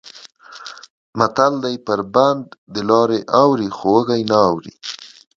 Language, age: Pashto, 19-29